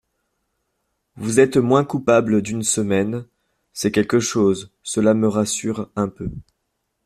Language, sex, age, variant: French, male, 19-29, Français de métropole